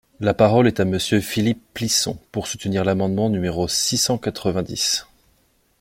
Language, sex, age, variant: French, male, 30-39, Français de métropole